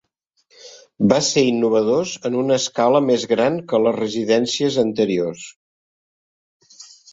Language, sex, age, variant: Catalan, male, 60-69, Central